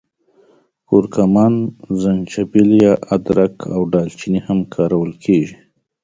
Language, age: Pashto, 30-39